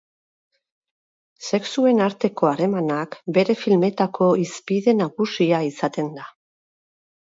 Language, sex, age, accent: Basque, female, 50-59, Mendebalekoa (Araba, Bizkaia, Gipuzkoako mendebaleko herri batzuk)